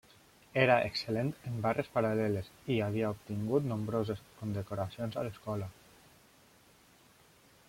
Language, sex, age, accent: Catalan, male, 30-39, valencià